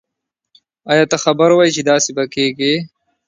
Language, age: Pashto, 19-29